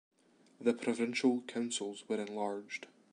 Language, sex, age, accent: English, male, 19-29, Scottish English